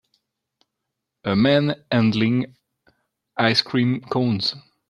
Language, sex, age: English, male, 30-39